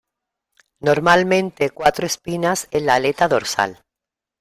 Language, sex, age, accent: Spanish, female, 50-59, España: Sur peninsular (Andalucia, Extremadura, Murcia)